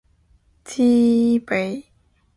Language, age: Chinese, 19-29